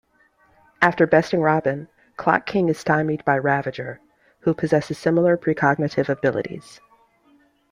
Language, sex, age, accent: English, female, 40-49, United States English